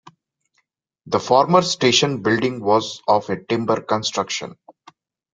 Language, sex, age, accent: English, male, 30-39, India and South Asia (India, Pakistan, Sri Lanka)